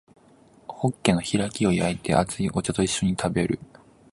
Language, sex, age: Japanese, male, 19-29